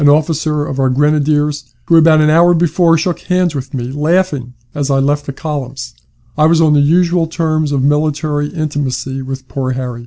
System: none